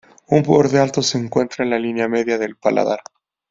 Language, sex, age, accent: Spanish, male, 40-49, México